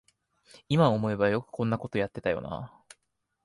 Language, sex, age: Japanese, male, 19-29